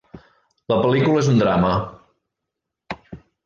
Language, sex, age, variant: Catalan, male, 40-49, Central